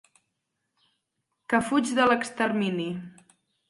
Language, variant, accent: Catalan, Central, tarragoní